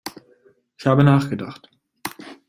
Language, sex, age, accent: German, male, 19-29, Deutschland Deutsch